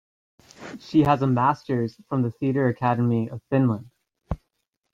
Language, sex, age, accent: English, male, 30-39, United States English